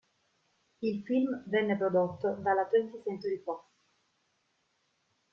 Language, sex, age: Italian, female, 19-29